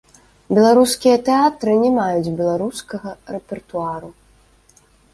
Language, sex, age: Belarusian, female, 19-29